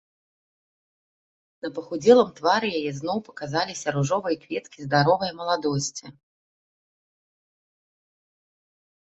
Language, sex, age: Belarusian, female, 30-39